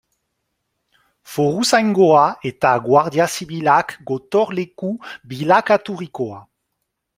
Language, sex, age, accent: Basque, male, 40-49, Nafar-lapurtarra edo Zuberotarra (Lapurdi, Nafarroa Beherea, Zuberoa)